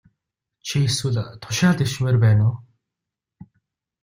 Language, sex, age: Mongolian, male, 30-39